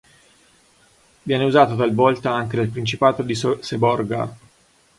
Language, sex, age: Italian, male, 30-39